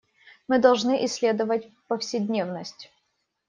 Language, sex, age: Russian, female, 19-29